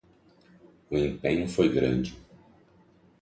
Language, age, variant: Portuguese, 40-49, Portuguese (Brasil)